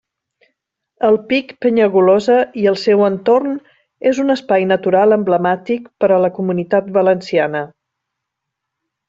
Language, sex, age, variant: Catalan, female, 50-59, Central